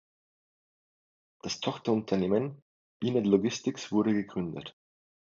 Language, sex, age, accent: German, male, 19-29, Österreichisches Deutsch